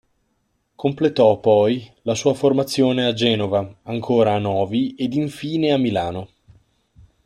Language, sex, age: Italian, male, 19-29